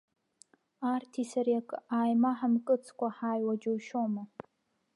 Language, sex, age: Abkhazian, female, under 19